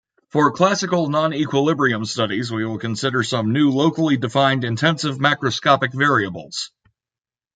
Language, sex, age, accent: English, male, 30-39, United States English